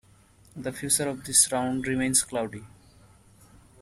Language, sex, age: English, male, 19-29